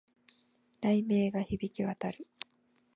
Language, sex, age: Japanese, female, 19-29